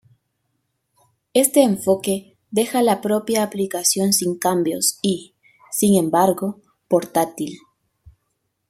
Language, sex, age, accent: Spanish, female, 19-29, América central